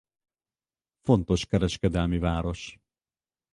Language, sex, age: Hungarian, male, 50-59